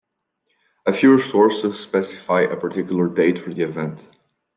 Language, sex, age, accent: English, male, 19-29, United States English